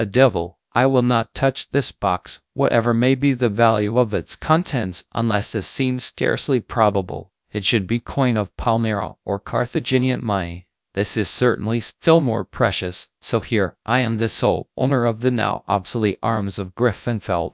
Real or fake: fake